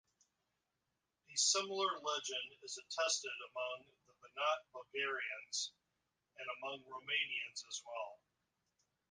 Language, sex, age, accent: English, male, 50-59, United States English